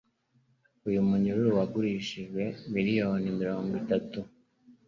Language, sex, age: Kinyarwanda, male, 19-29